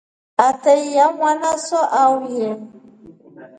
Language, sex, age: Rombo, female, 40-49